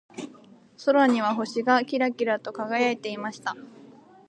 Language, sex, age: Japanese, female, 19-29